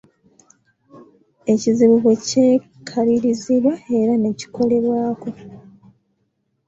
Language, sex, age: Ganda, female, 19-29